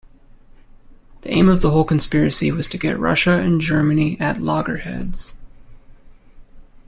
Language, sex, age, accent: English, male, 19-29, United States English